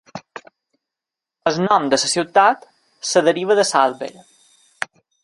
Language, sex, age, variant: Catalan, male, 19-29, Balear